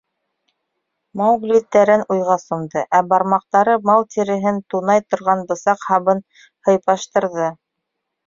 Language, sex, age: Bashkir, female, 30-39